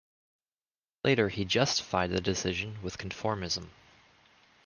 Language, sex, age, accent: English, male, 30-39, United States English